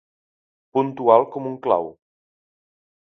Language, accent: Catalan, nord-occidental; valencià